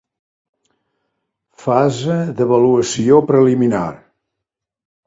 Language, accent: Catalan, gironí